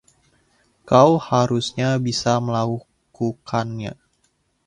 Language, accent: Indonesian, Indonesia